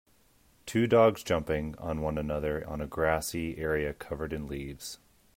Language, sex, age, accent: English, male, 30-39, United States English